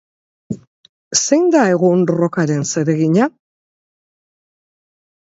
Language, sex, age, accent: Basque, female, 60-69, Mendebalekoa (Araba, Bizkaia, Gipuzkoako mendebaleko herri batzuk)